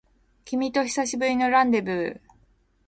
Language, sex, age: Japanese, female, 40-49